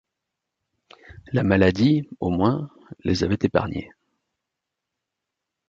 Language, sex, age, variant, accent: French, male, 40-49, Français d'Europe, Français de Belgique